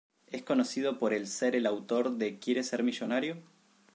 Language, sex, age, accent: Spanish, male, 19-29, Rioplatense: Argentina, Uruguay, este de Bolivia, Paraguay